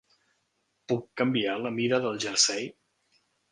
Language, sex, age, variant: Catalan, male, 50-59, Central